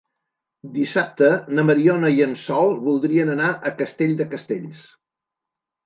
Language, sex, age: Catalan, male, 80-89